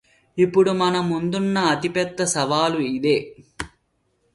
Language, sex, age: Telugu, male, 19-29